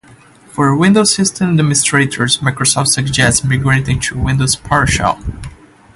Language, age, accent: English, under 19, United States English